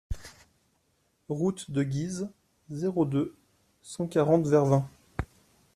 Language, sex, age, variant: French, male, 19-29, Français de métropole